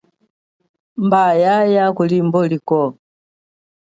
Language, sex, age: Chokwe, female, 40-49